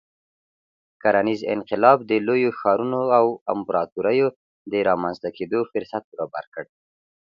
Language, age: Pashto, 30-39